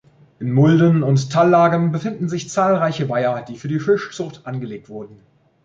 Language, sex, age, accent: German, male, 40-49, Deutschland Deutsch